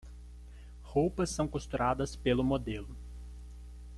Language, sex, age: Portuguese, male, 30-39